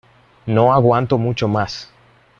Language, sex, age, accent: Spanish, male, 30-39, Caribe: Cuba, Venezuela, Puerto Rico, República Dominicana, Panamá, Colombia caribeña, México caribeño, Costa del golfo de México